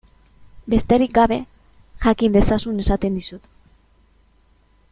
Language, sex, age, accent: Basque, female, 19-29, Mendebalekoa (Araba, Bizkaia, Gipuzkoako mendebaleko herri batzuk)